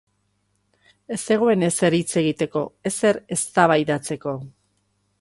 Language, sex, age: Basque, female, 50-59